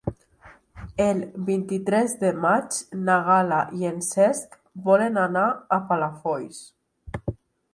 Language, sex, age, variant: Catalan, female, 19-29, Nord-Occidental